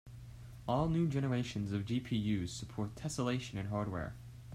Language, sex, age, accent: English, male, 19-29, United States English